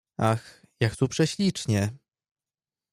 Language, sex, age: Polish, male, 19-29